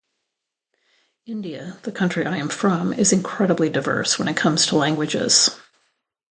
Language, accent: English, United States English